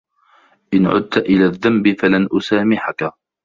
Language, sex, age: Arabic, male, 30-39